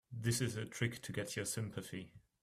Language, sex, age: English, male, 19-29